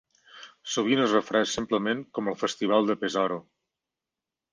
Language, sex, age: Catalan, male, 40-49